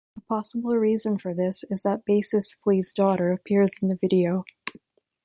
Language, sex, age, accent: English, female, 19-29, Canadian English